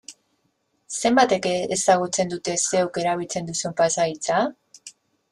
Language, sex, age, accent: Basque, female, 30-39, Mendebalekoa (Araba, Bizkaia, Gipuzkoako mendebaleko herri batzuk)